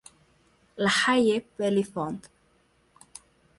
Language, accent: Spanish, México